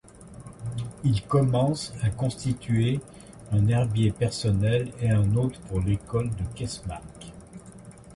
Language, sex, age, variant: French, male, 70-79, Français de métropole